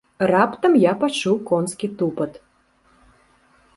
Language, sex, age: Belarusian, female, 30-39